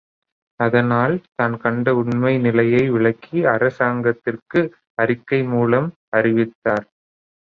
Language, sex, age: Tamil, male, 19-29